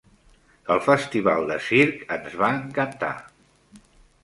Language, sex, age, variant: Catalan, male, 60-69, Central